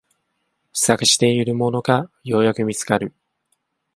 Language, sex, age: Japanese, male, 19-29